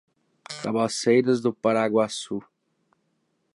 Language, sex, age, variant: Portuguese, male, 19-29, Portuguese (Brasil)